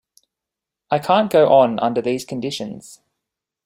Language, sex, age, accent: English, male, 19-29, Australian English